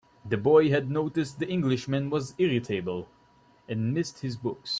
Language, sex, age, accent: English, male, 19-29, United States English